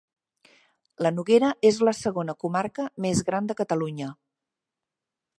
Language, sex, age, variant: Catalan, female, 50-59, Central